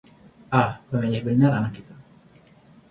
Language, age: Indonesian, 19-29